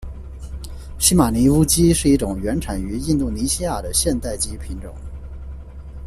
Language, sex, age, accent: Chinese, male, 30-39, 出生地：江苏省